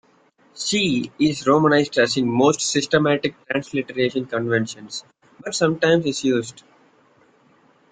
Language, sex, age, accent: English, male, 19-29, India and South Asia (India, Pakistan, Sri Lanka)